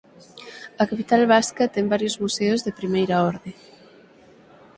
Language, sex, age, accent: Galician, female, 19-29, Atlántico (seseo e gheada); Normativo (estándar)